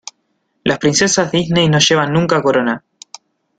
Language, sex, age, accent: Spanish, male, 19-29, Rioplatense: Argentina, Uruguay, este de Bolivia, Paraguay